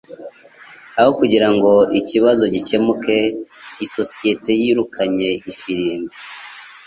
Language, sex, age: Kinyarwanda, male, 30-39